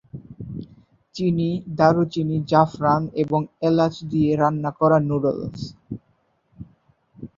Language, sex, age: Bengali, male, 19-29